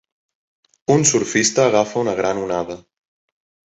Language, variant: Catalan, Central